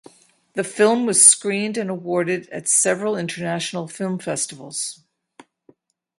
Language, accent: English, United States English; Canadian English